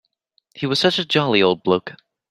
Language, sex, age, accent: English, male, under 19, United States English